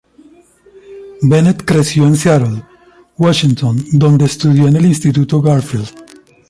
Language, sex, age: Spanish, male, 50-59